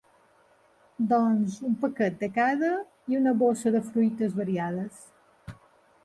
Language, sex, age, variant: Catalan, female, 50-59, Balear